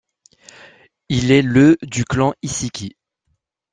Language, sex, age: French, male, 19-29